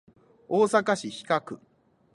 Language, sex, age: Japanese, male, 19-29